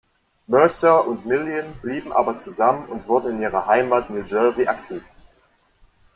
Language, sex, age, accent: German, male, 19-29, Deutschland Deutsch